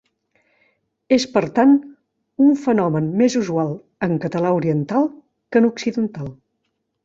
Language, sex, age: Catalan, female, 50-59